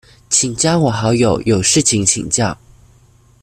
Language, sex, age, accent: Chinese, female, 19-29, 出生地：宜蘭縣